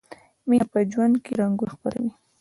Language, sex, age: Pashto, female, 19-29